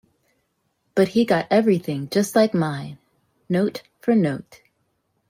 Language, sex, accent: English, female, United States English